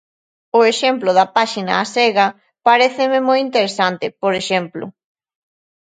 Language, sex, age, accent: Galician, female, 30-39, Central (gheada)